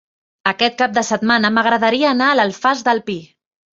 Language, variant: Catalan, Central